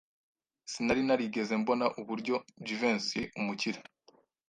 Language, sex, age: Kinyarwanda, male, 19-29